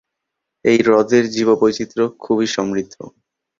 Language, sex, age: Bengali, male, under 19